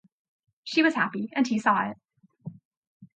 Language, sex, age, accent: English, female, 19-29, United States English